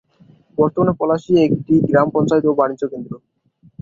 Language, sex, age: Bengali, male, 19-29